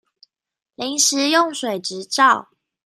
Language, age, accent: Chinese, 19-29, 出生地：臺北市